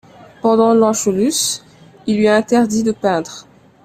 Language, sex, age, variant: French, female, 19-29, Français du nord de l'Afrique